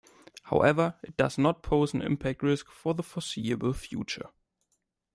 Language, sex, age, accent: English, male, 19-29, United States English